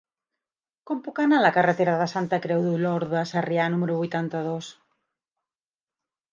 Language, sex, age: Catalan, female, 50-59